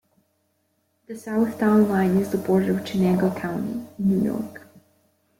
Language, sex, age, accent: English, female, 19-29, United States English